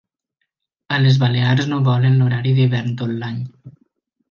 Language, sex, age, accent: Catalan, male, 19-29, valencià